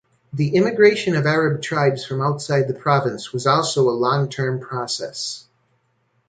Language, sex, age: English, male, 40-49